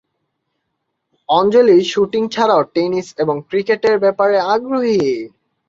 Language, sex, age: Bengali, male, 19-29